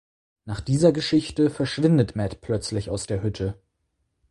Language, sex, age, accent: German, male, 19-29, Deutschland Deutsch